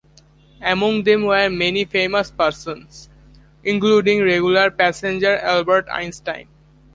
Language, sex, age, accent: English, male, under 19, United States English